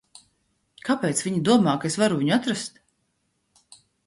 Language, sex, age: Latvian, female, 50-59